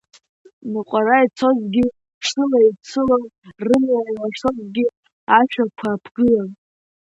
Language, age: Abkhazian, under 19